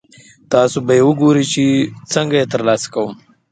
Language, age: Pashto, 19-29